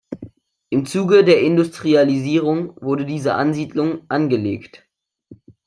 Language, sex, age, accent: German, male, under 19, Deutschland Deutsch